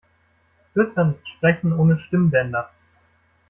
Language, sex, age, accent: German, male, 19-29, Deutschland Deutsch